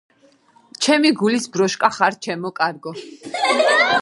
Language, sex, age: Georgian, female, 40-49